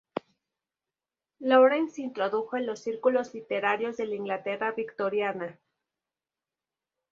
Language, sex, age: Spanish, female, 19-29